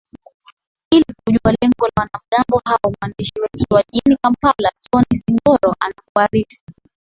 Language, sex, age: Swahili, female, 19-29